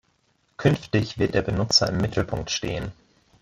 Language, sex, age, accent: German, male, 19-29, Deutschland Deutsch